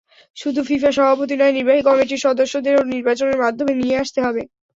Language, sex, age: Bengali, female, 19-29